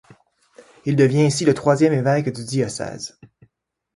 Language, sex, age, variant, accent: French, male, 40-49, Français d'Amérique du Nord, Français du Canada